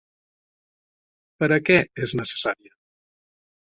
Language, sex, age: Catalan, male, 60-69